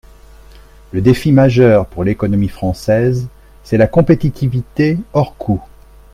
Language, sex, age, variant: French, male, 60-69, Français de métropole